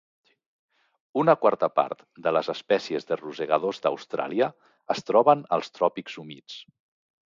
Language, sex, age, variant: Catalan, male, 40-49, Central